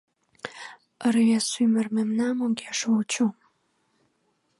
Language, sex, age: Mari, female, 19-29